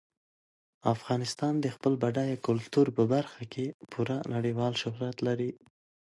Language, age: Pashto, 30-39